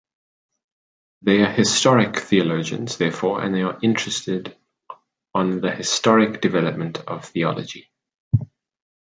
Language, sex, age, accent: English, male, 19-29, Southern African (South Africa, Zimbabwe, Namibia)